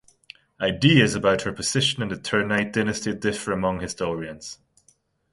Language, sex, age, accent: English, male, 30-39, England English